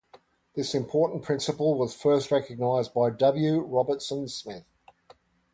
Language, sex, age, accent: English, male, 60-69, Australian English